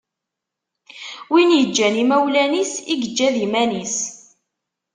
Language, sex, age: Kabyle, female, 19-29